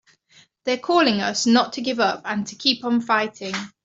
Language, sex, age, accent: English, female, 30-39, England English